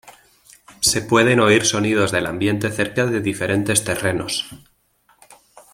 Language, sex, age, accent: Spanish, male, 30-39, España: Norte peninsular (Asturias, Castilla y León, Cantabria, País Vasco, Navarra, Aragón, La Rioja, Guadalajara, Cuenca)